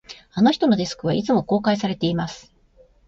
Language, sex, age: Japanese, female, 50-59